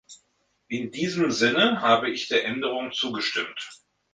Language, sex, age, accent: German, male, 40-49, Deutschland Deutsch